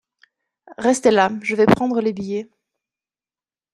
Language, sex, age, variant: French, female, 30-39, Français de métropole